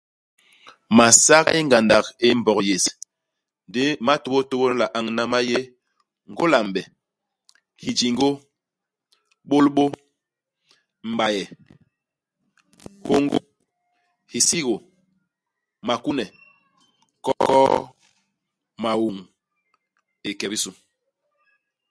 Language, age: Basaa, 40-49